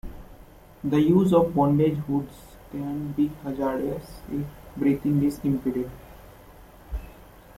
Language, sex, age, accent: English, male, 19-29, India and South Asia (India, Pakistan, Sri Lanka)